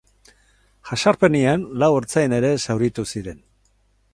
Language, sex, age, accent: Basque, male, 60-69, Mendebalekoa (Araba, Bizkaia, Gipuzkoako mendebaleko herri batzuk)